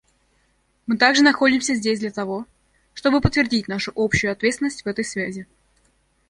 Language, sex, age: Russian, female, under 19